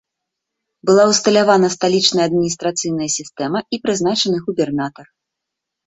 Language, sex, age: Belarusian, female, 30-39